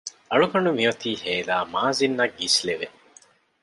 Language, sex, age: Divehi, male, 19-29